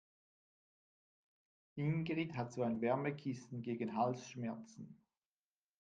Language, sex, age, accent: German, male, 50-59, Schweizerdeutsch